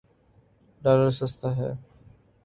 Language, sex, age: Urdu, male, 19-29